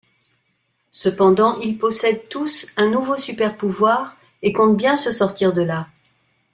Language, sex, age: French, female, 60-69